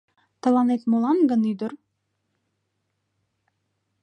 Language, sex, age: Mari, female, 19-29